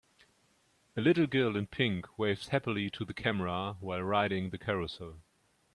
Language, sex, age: English, male, 30-39